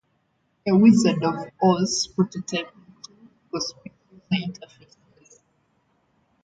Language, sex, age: English, female, 19-29